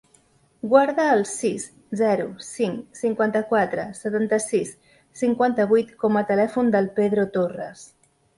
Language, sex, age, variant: Catalan, female, 40-49, Central